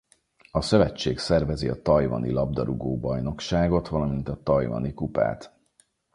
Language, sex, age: Hungarian, male, 40-49